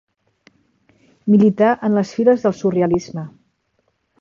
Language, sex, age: Catalan, female, 50-59